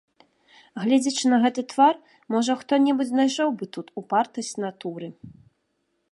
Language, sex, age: Belarusian, female, 30-39